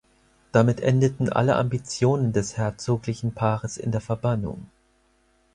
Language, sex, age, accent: German, male, 40-49, Deutschland Deutsch